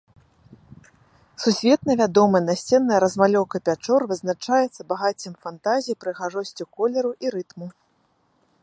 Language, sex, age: Belarusian, female, 30-39